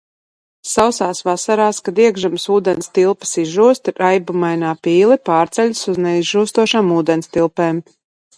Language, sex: Latvian, female